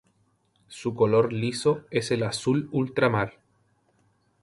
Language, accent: Spanish, Chileno: Chile, Cuyo